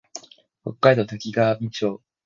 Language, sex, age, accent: Japanese, male, 19-29, 標準語; 東京